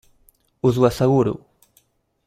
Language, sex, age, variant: Catalan, male, 19-29, Central